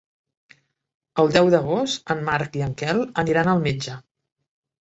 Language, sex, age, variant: Catalan, female, 50-59, Central